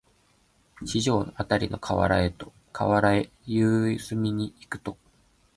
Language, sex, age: Japanese, male, 19-29